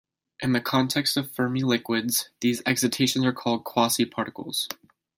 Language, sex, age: English, male, 19-29